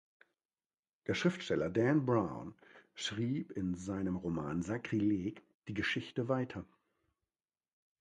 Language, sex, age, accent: German, male, 50-59, Deutschland Deutsch